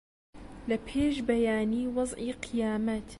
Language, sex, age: Central Kurdish, female, 19-29